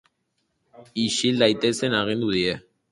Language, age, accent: Basque, under 19, Erdialdekoa edo Nafarra (Gipuzkoa, Nafarroa)